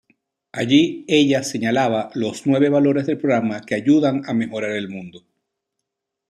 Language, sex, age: Spanish, male, 50-59